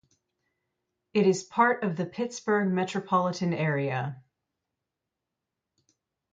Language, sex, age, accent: English, female, 30-39, United States English